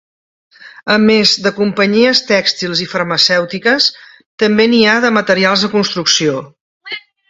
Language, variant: Catalan, Central